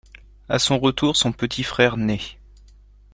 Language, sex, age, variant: French, male, 30-39, Français de métropole